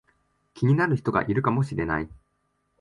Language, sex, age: Japanese, male, 19-29